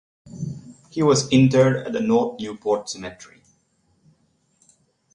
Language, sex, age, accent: English, male, 30-39, United States English; India and South Asia (India, Pakistan, Sri Lanka)